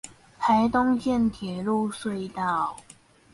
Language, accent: Chinese, 出生地：新北市